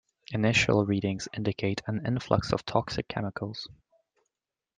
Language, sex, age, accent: English, male, 19-29, England English